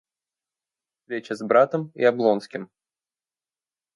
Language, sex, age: Russian, male, 19-29